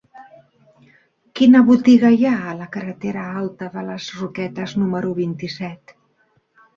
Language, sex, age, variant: Catalan, female, 50-59, Central